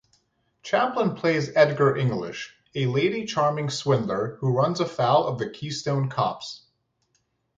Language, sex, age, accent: English, male, 19-29, United States English